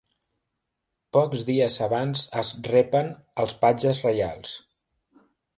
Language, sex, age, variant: Catalan, male, 30-39, Central